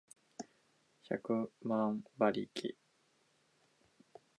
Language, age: Japanese, 19-29